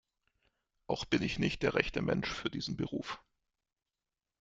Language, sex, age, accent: German, male, 30-39, Deutschland Deutsch